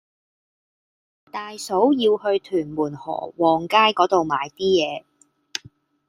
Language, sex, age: Cantonese, female, 19-29